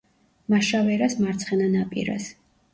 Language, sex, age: Georgian, female, 30-39